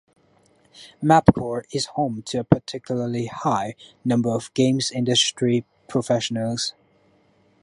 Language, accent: English, Hong Kong English